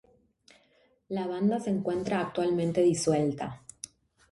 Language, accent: Spanish, Rioplatense: Argentina, Uruguay, este de Bolivia, Paraguay